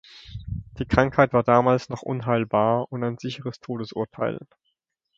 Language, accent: German, Deutschland Deutsch